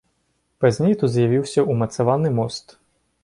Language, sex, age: Belarusian, male, under 19